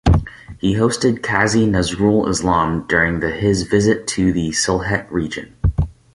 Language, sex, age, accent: English, male, 19-29, United States English